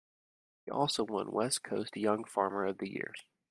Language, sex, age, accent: English, male, 19-29, United States English